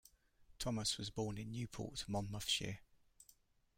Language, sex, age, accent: English, male, 50-59, England English